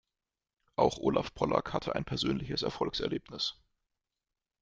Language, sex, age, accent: German, male, 30-39, Deutschland Deutsch